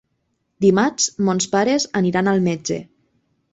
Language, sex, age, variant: Catalan, female, 19-29, Nord-Occidental